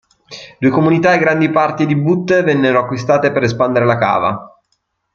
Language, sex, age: Italian, male, 19-29